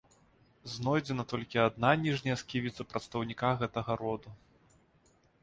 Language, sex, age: Belarusian, male, 30-39